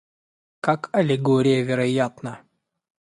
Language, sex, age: Russian, male, 30-39